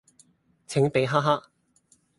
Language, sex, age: Cantonese, male, 19-29